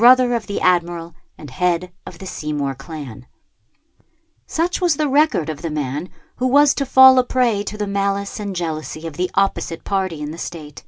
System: none